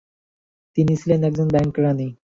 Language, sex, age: Bengali, male, 19-29